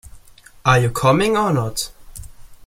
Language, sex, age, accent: English, male, under 19, United States English